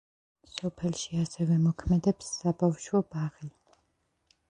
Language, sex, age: Georgian, female, 30-39